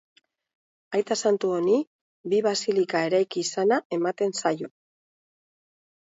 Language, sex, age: Basque, female, 50-59